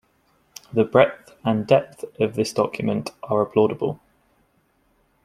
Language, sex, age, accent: English, male, 19-29, England English